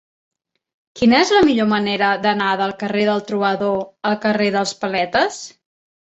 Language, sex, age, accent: Catalan, female, 30-39, Barcelona